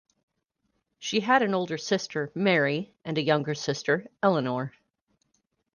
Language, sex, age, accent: English, female, 40-49, United States English